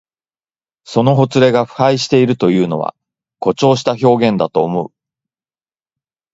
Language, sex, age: Japanese, male, 50-59